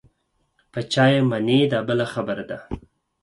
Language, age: Pashto, 30-39